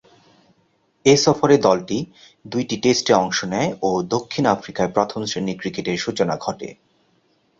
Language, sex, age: Bengali, male, 30-39